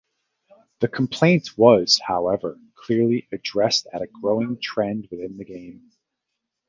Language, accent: English, United States English